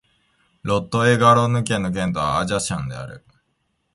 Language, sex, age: Japanese, male, 19-29